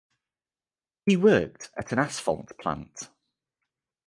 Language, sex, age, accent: English, male, 30-39, England English